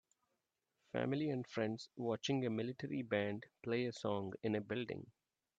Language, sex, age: English, male, 40-49